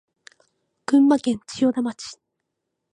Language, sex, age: Japanese, female, 19-29